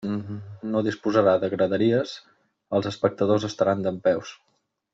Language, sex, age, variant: Catalan, male, 30-39, Balear